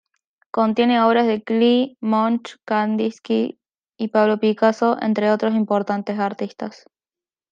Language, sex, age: Spanish, female, 19-29